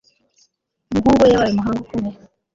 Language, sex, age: Kinyarwanda, female, 19-29